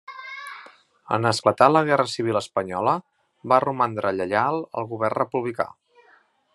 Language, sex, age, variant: Catalan, male, 40-49, Central